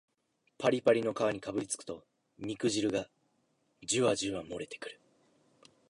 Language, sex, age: Japanese, male, under 19